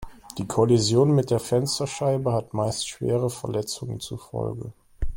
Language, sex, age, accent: German, male, 30-39, Deutschland Deutsch